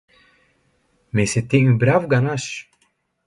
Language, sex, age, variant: French, male, 19-29, Français de métropole